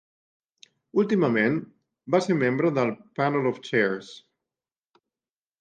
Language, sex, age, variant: Catalan, male, 50-59, Central